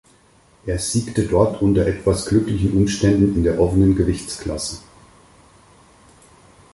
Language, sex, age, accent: German, male, 50-59, Deutschland Deutsch